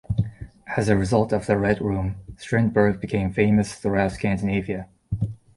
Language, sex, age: English, male, 19-29